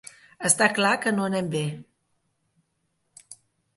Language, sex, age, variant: Catalan, female, 40-49, Central